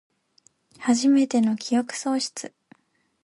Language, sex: Japanese, female